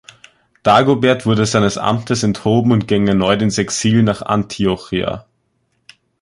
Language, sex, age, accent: German, male, under 19, Österreichisches Deutsch